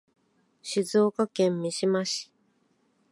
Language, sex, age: Japanese, female, 40-49